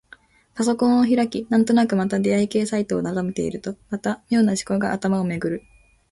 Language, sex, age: Japanese, female, under 19